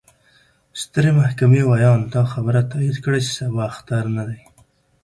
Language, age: Pashto, 19-29